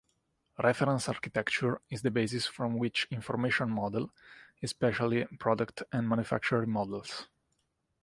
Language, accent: English, United States English